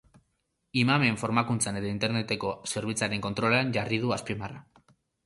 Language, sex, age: Basque, male, 19-29